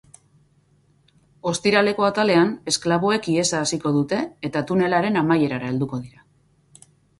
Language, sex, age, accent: Basque, female, 40-49, Mendebalekoa (Araba, Bizkaia, Gipuzkoako mendebaleko herri batzuk)